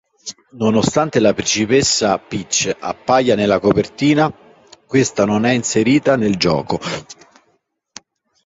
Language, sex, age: Italian, male, 40-49